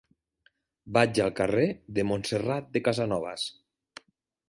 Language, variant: Catalan, Nord-Occidental